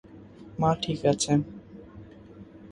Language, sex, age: Bengali, male, 19-29